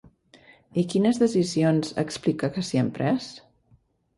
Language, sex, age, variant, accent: Catalan, female, 60-69, Central, central